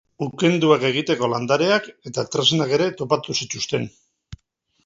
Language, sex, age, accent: Basque, male, 50-59, Mendebalekoa (Araba, Bizkaia, Gipuzkoako mendebaleko herri batzuk)